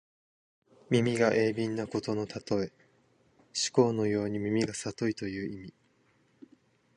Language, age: Japanese, 19-29